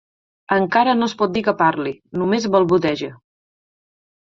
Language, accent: Catalan, Empordanès